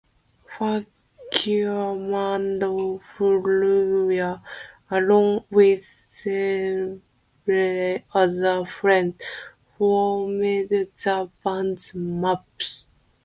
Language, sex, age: English, female, 30-39